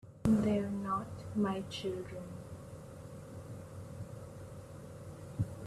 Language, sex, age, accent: English, female, under 19, India and South Asia (India, Pakistan, Sri Lanka)